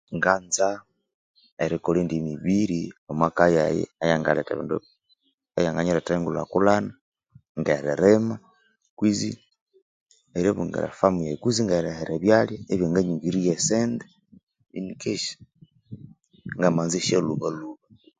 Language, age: Konzo, 30-39